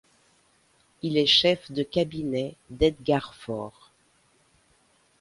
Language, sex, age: French, female, 50-59